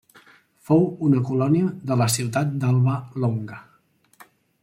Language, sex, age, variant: Catalan, male, 19-29, Central